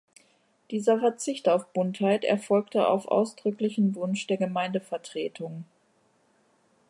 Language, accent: German, Deutschland Deutsch